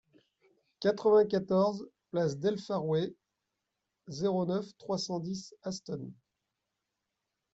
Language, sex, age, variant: French, male, 30-39, Français de métropole